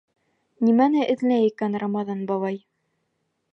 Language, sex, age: Bashkir, female, 19-29